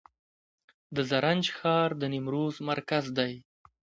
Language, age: Pashto, 30-39